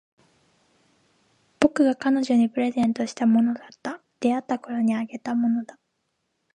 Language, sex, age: Japanese, female, 19-29